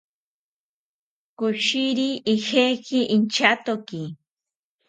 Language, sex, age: South Ucayali Ashéninka, female, 40-49